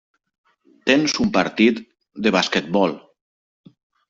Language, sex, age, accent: Catalan, male, 30-39, valencià